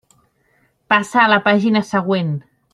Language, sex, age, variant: Catalan, male, 30-39, Central